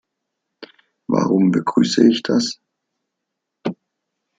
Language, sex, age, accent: German, male, 40-49, Deutschland Deutsch